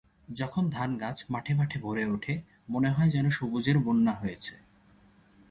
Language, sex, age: Bengali, male, 19-29